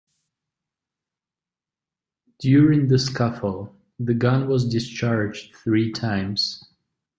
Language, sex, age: English, male, 19-29